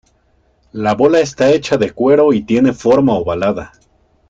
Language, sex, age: Spanish, male, 30-39